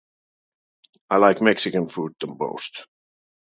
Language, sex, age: English, male, 30-39